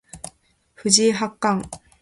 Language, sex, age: Japanese, female, 19-29